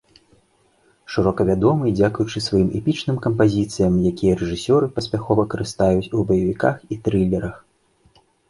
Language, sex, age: Belarusian, male, 30-39